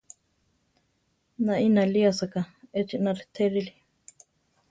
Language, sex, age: Central Tarahumara, female, 30-39